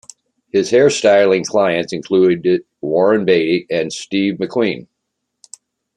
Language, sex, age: English, male, 60-69